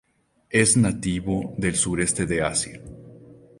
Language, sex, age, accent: Spanish, male, 30-39, México